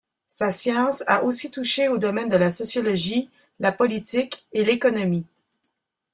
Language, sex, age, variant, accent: French, female, 50-59, Français d'Amérique du Nord, Français du Canada